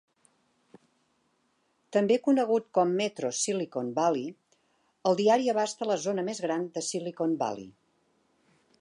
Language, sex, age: Catalan, female, 60-69